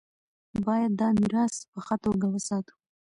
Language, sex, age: Pashto, female, 19-29